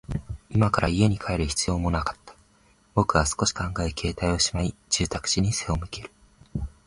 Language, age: Japanese, 19-29